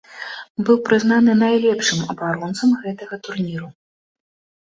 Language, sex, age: Belarusian, female, 19-29